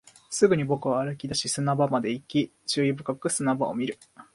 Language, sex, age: Japanese, male, 19-29